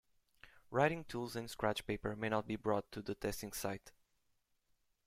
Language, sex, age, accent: English, male, 19-29, United States English